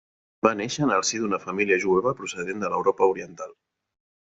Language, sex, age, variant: Catalan, male, 30-39, Central